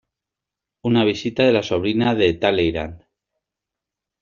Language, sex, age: Spanish, male, 50-59